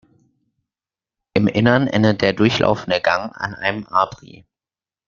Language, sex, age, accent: German, male, under 19, Deutschland Deutsch